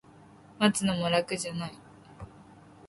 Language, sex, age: Japanese, female, under 19